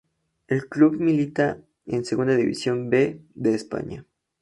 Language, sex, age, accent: Spanish, male, 19-29, México